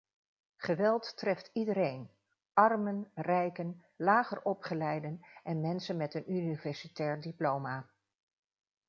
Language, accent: Dutch, Nederlands Nederlands